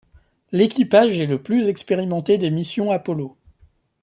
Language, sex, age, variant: French, male, 30-39, Français de métropole